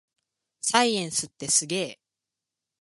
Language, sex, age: Japanese, male, 19-29